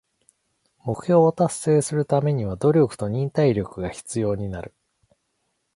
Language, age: Japanese, 40-49